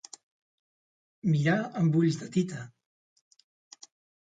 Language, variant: Catalan, Central